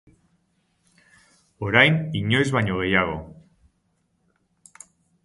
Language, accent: Basque, Mendebalekoa (Araba, Bizkaia, Gipuzkoako mendebaleko herri batzuk)